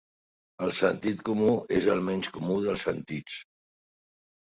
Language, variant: Catalan, Central